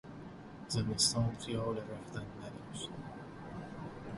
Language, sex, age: Persian, male, 19-29